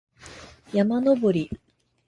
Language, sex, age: Japanese, female, 19-29